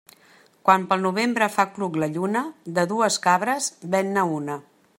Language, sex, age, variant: Catalan, female, 60-69, Central